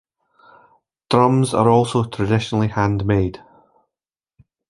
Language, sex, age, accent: English, male, 40-49, Scottish English